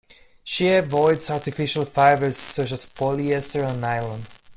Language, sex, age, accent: English, male, 19-29, United States English